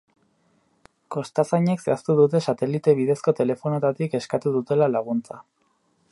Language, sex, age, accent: Basque, male, 19-29, Erdialdekoa edo Nafarra (Gipuzkoa, Nafarroa)